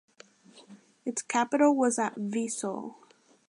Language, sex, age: English, female, under 19